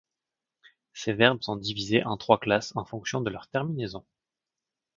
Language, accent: French, Français du Canada